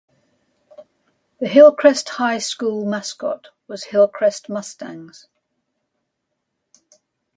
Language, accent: English, England English